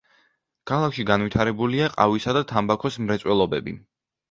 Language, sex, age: Georgian, male, under 19